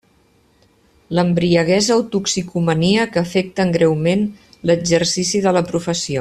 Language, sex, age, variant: Catalan, female, 50-59, Central